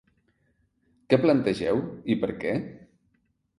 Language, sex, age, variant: Catalan, male, 50-59, Central